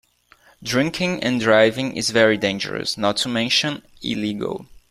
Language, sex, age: English, male, 19-29